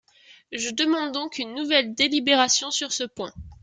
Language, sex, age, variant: French, female, 19-29, Français de métropole